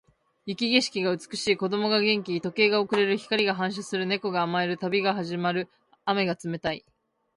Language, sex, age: Japanese, female, 19-29